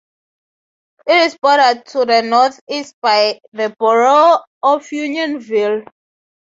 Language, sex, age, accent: English, female, 19-29, Southern African (South Africa, Zimbabwe, Namibia)